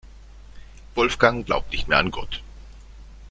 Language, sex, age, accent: German, male, 40-49, Deutschland Deutsch